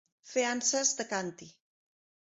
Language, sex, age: Catalan, female, 40-49